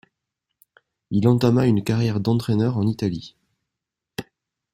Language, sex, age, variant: French, male, 30-39, Français de métropole